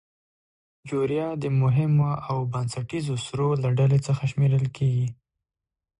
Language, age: Pashto, 19-29